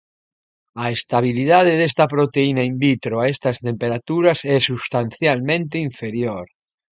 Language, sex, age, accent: Galician, male, 60-69, Atlántico (seseo e gheada)